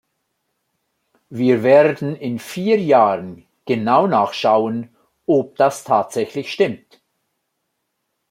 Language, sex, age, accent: German, male, 50-59, Schweizerdeutsch